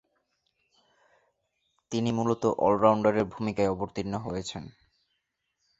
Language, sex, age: Bengali, male, 19-29